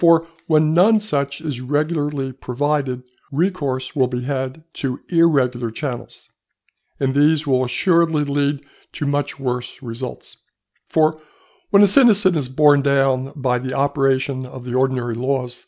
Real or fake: real